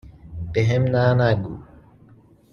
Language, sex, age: Persian, male, 19-29